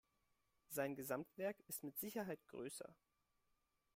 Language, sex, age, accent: German, male, 30-39, Deutschland Deutsch